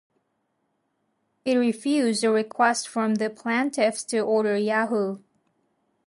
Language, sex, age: English, female, 40-49